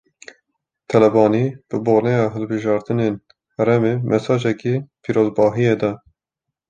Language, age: Kurdish, 19-29